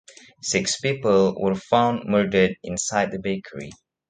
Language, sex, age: English, male, 19-29